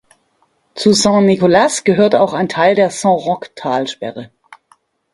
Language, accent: German, Deutschland Deutsch